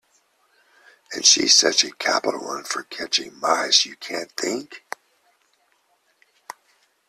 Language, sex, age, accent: English, male, 50-59, England English